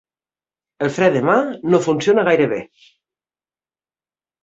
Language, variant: Catalan, Nord-Occidental